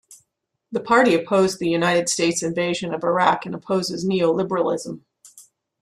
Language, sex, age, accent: English, female, 60-69, United States English